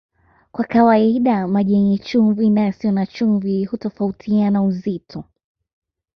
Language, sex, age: Swahili, female, 19-29